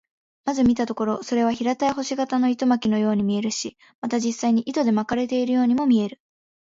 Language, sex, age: Japanese, female, 19-29